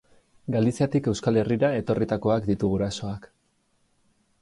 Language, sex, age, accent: Basque, male, 30-39, Erdialdekoa edo Nafarra (Gipuzkoa, Nafarroa)